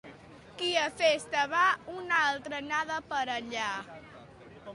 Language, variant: Catalan, Central